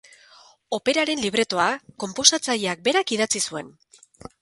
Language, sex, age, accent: Basque, female, 40-49, Erdialdekoa edo Nafarra (Gipuzkoa, Nafarroa)